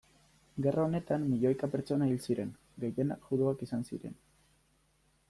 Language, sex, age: Basque, male, 19-29